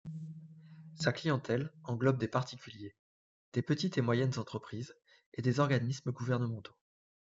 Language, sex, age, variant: French, male, 30-39, Français de métropole